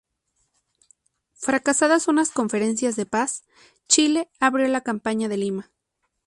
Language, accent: Spanish, México